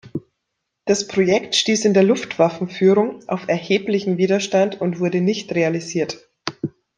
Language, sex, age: German, female, 30-39